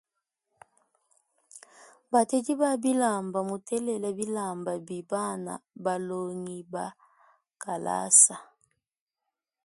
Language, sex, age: Luba-Lulua, female, 19-29